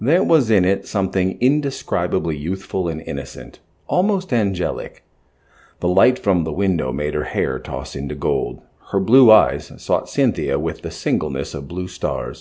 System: none